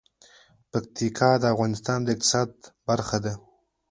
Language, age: Pashto, under 19